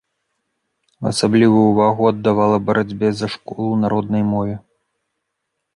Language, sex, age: Belarusian, male, 30-39